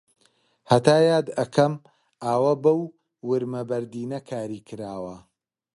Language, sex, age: Central Kurdish, male, 30-39